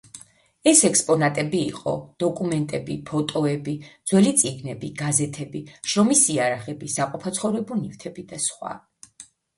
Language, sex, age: Georgian, female, 50-59